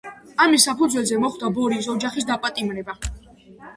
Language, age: Georgian, under 19